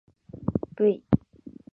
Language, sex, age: Japanese, female, 19-29